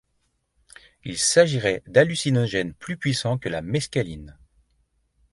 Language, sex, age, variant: French, male, 50-59, Français de métropole